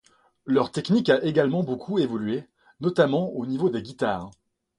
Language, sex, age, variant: French, male, 19-29, Français de métropole